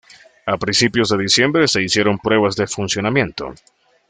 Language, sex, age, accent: Spanish, male, 30-39, América central